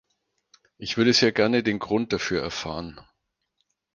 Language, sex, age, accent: German, male, 50-59, Deutschland Deutsch